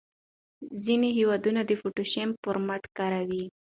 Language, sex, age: Pashto, female, 19-29